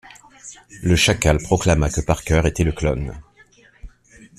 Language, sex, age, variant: French, male, 40-49, Français de métropole